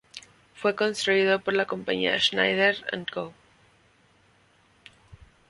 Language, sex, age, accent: Spanish, female, 19-29, México